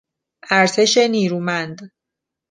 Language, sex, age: Persian, female, 30-39